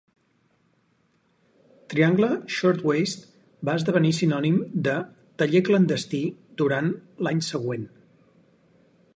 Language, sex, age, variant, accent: Catalan, male, 40-49, Central, central